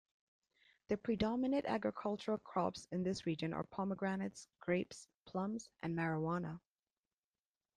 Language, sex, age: English, female, 40-49